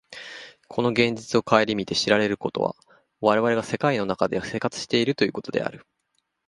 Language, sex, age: Japanese, male, 30-39